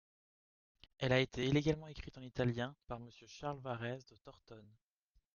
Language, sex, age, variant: French, male, 19-29, Français de métropole